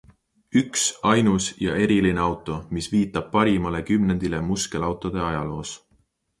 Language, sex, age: Estonian, male, 19-29